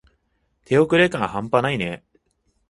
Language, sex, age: Japanese, male, 19-29